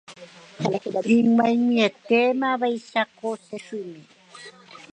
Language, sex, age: Guarani, female, 19-29